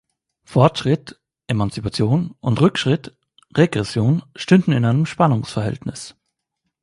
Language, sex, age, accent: German, male, 30-39, Österreichisches Deutsch